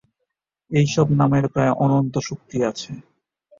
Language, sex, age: Bengali, male, 30-39